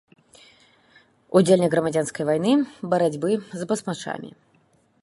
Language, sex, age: Belarusian, female, 30-39